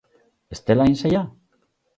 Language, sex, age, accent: Basque, male, 50-59, Mendebalekoa (Araba, Bizkaia, Gipuzkoako mendebaleko herri batzuk)